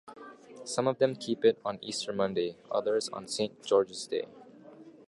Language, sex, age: English, male, 19-29